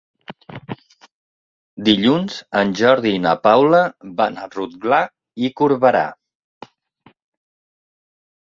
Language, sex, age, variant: Catalan, male, 40-49, Central